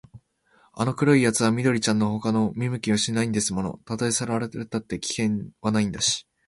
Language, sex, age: Japanese, male, 19-29